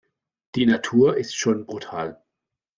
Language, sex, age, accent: German, male, 40-49, Deutschland Deutsch